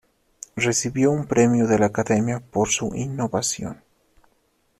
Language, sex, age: Spanish, male, 19-29